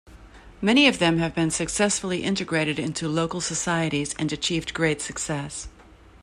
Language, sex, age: English, female, 50-59